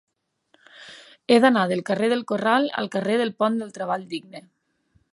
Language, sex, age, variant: Catalan, female, 30-39, Central